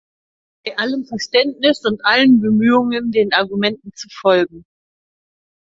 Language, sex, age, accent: German, female, 50-59, Deutschland Deutsch